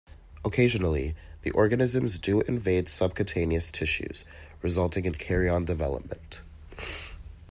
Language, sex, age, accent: English, male, 19-29, United States English